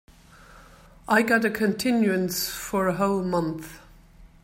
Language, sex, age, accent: English, female, 40-49, England English